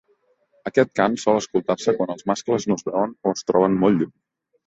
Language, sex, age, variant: Catalan, male, 40-49, Central